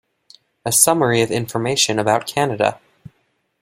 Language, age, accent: English, under 19, United States English